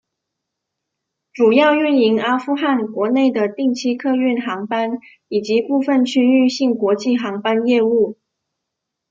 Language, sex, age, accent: Chinese, female, 19-29, 出生地：广东省